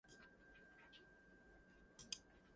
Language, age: English, 19-29